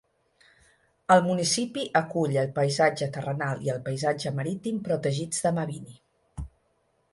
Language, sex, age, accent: Catalan, female, 40-49, balear; central